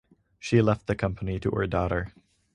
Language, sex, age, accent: English, male, under 19, United States English